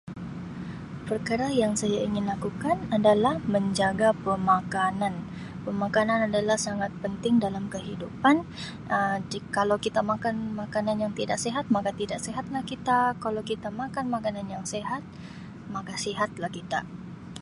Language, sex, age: Sabah Malay, female, 19-29